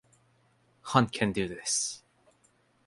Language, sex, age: English, male, 19-29